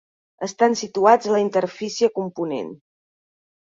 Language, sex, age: Catalan, female, 30-39